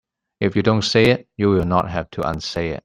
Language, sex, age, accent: English, male, 40-49, Hong Kong English